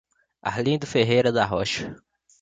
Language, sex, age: Portuguese, male, 19-29